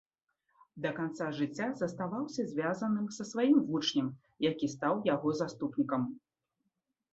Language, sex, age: Belarusian, female, 30-39